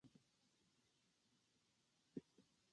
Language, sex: Japanese, female